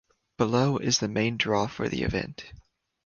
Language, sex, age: English, male, 19-29